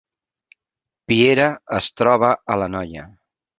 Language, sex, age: Catalan, male, 50-59